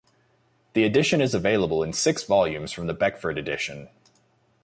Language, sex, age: English, male, 19-29